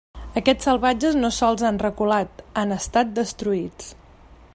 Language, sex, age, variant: Catalan, female, 30-39, Central